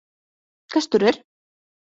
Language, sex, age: Latvian, female, 30-39